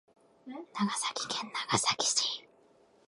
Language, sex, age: Japanese, female, under 19